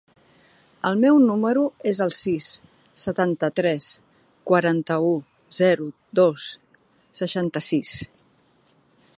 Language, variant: Catalan, Central